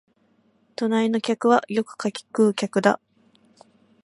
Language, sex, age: Japanese, female, under 19